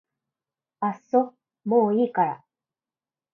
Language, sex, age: Japanese, female, 19-29